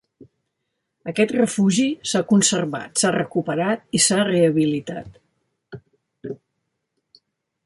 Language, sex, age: Catalan, female, 70-79